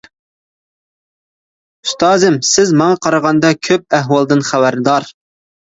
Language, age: Uyghur, 19-29